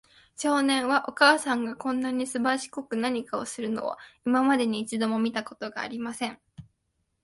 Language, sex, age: Japanese, female, 19-29